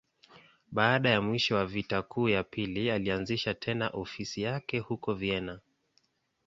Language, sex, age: Swahili, male, 19-29